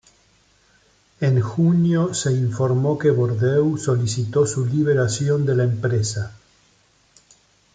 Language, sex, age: Spanish, male, 60-69